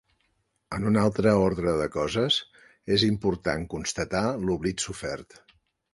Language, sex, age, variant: Catalan, male, 60-69, Central